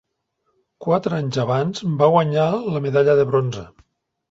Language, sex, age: Catalan, male, 60-69